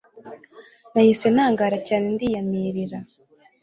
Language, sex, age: Kinyarwanda, female, 19-29